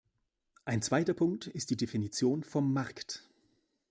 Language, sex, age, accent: German, male, 19-29, Deutschland Deutsch